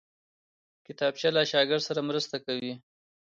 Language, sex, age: Pashto, male, 30-39